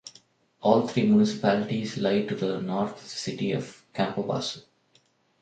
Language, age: English, 19-29